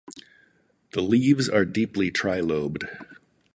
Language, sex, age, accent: English, male, 50-59, United States English